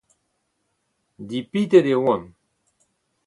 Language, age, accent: Breton, 70-79, Leoneg